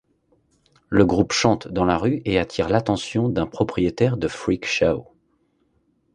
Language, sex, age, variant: French, male, 40-49, Français de métropole